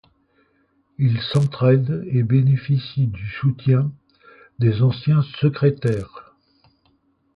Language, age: French, 70-79